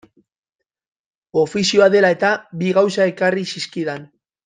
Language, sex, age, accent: Basque, male, 19-29, Mendebalekoa (Araba, Bizkaia, Gipuzkoako mendebaleko herri batzuk)